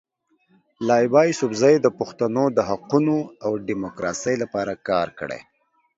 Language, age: Pashto, 30-39